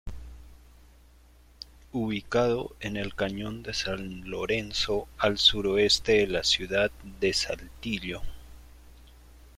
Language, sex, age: Spanish, male, 19-29